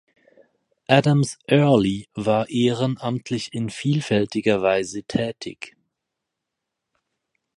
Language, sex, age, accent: German, male, 30-39, Schweizerdeutsch